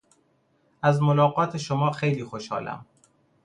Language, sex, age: Persian, male, 30-39